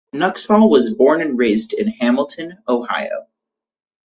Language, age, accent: English, 19-29, United States English